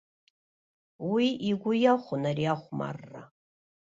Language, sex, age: Abkhazian, female, 60-69